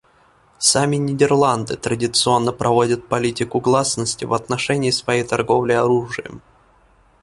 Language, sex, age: Russian, male, 19-29